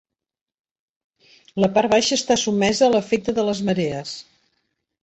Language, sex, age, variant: Catalan, female, 70-79, Central